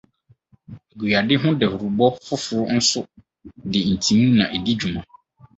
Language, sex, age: Akan, male, 30-39